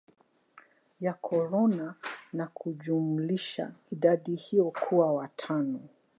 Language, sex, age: Swahili, female, 60-69